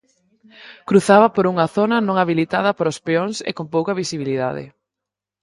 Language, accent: Galician, Normativo (estándar)